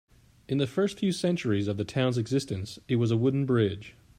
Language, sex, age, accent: English, male, 30-39, United States English